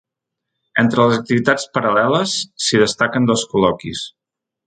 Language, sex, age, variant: Catalan, male, 30-39, Central